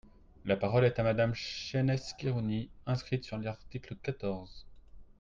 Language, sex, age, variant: French, male, 30-39, Français de métropole